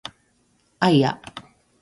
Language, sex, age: Japanese, female, 40-49